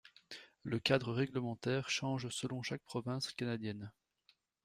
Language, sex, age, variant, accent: French, male, 30-39, Français d'Europe, Français de Belgique